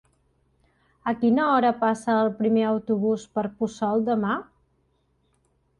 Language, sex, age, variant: Catalan, female, 40-49, Central